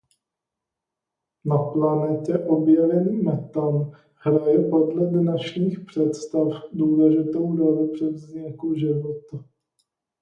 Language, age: Czech, 30-39